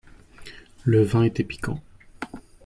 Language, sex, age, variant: French, male, 30-39, Français de métropole